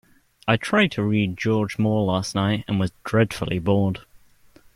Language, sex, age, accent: English, male, under 19, England English